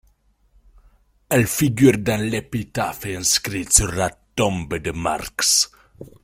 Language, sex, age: French, male, 19-29